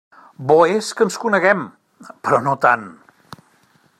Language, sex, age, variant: Catalan, male, 50-59, Central